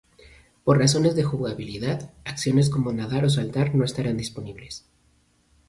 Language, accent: Spanish, México